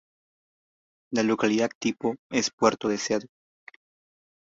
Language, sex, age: Spanish, male, under 19